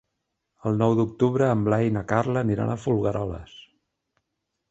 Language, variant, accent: Catalan, Central, central